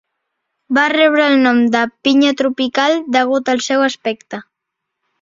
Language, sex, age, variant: Catalan, male, under 19, Central